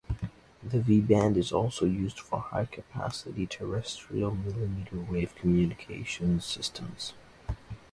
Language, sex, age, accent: English, male, under 19, United States English